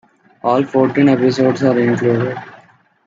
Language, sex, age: English, male, 19-29